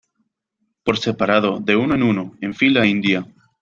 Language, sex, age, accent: Spanish, male, 19-29, Andino-Pacífico: Colombia, Perú, Ecuador, oeste de Bolivia y Venezuela andina